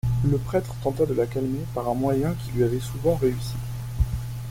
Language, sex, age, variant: French, male, 19-29, Français de métropole